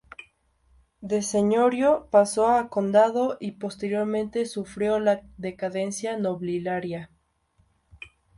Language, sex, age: Spanish, female, under 19